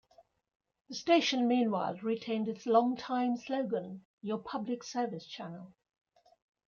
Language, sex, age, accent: English, female, 60-69, England English